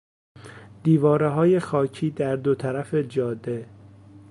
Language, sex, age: Persian, male, 19-29